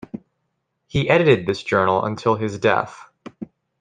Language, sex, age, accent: English, female, 19-29, United States English